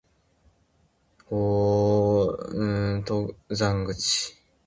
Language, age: Japanese, 19-29